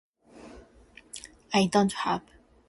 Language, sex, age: English, female, 19-29